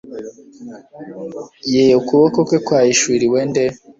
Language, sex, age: Kinyarwanda, male, under 19